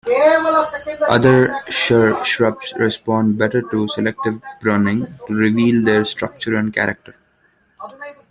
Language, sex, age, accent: English, male, 19-29, India and South Asia (India, Pakistan, Sri Lanka)